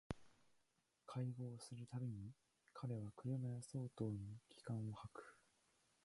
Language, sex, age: Japanese, male, under 19